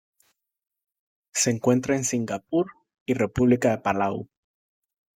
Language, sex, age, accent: Spanish, male, 30-39, Caribe: Cuba, Venezuela, Puerto Rico, República Dominicana, Panamá, Colombia caribeña, México caribeño, Costa del golfo de México